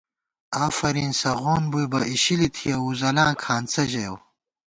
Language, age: Gawar-Bati, 30-39